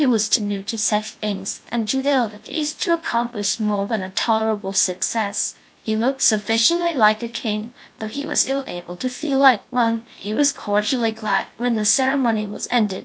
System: TTS, GlowTTS